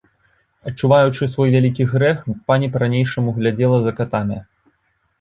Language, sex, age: Belarusian, male, 19-29